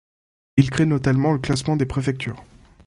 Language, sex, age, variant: French, male, under 19, Français de métropole